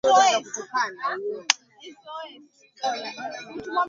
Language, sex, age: Swahili, male, 19-29